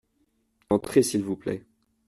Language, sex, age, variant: French, male, 19-29, Français de métropole